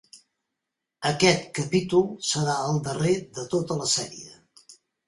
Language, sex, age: Catalan, male, 80-89